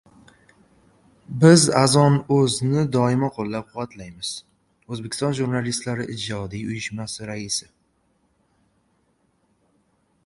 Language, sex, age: Uzbek, male, 19-29